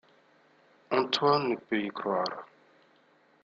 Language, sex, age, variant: French, male, 30-39, Français d'Afrique subsaharienne et des îles africaines